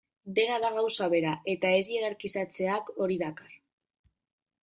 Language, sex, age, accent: Basque, female, 19-29, Mendebalekoa (Araba, Bizkaia, Gipuzkoako mendebaleko herri batzuk)